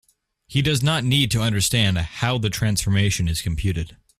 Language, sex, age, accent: English, male, under 19, United States English